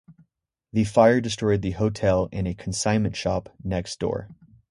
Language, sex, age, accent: English, male, 19-29, United States English